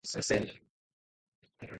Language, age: Japanese, 19-29